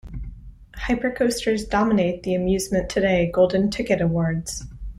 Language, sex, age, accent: English, female, 19-29, United States English